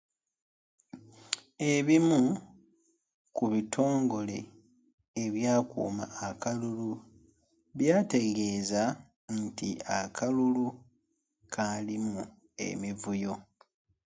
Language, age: Ganda, 19-29